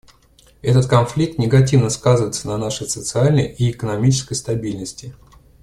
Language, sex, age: Russian, male, 30-39